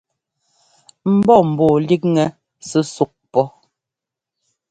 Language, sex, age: Ngomba, female, 40-49